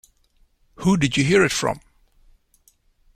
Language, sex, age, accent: English, male, 60-69, Southern African (South Africa, Zimbabwe, Namibia)